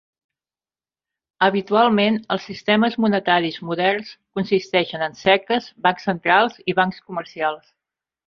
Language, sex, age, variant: Catalan, female, 40-49, Central